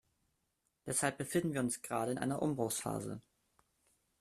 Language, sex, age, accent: German, male, under 19, Deutschland Deutsch